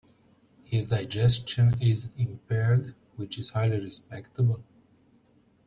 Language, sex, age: English, male, 40-49